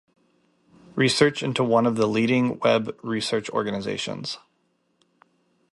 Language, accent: English, United States English